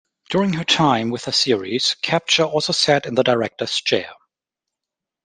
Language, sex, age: English, male, 30-39